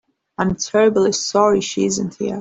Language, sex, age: English, female, 19-29